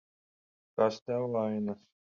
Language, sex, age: Latvian, male, 30-39